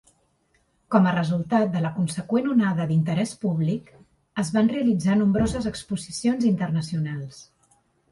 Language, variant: Catalan, Central